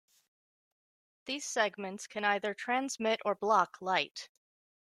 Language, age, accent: English, 30-39, United States English